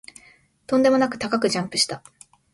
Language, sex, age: Japanese, female, 19-29